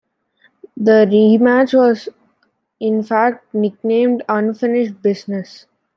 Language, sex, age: English, male, under 19